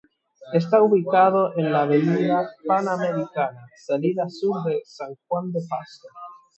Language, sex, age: Spanish, male, 19-29